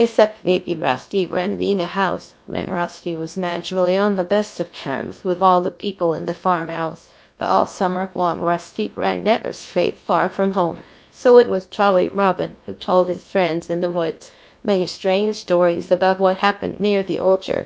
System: TTS, GlowTTS